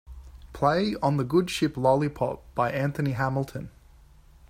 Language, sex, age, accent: English, male, 19-29, Australian English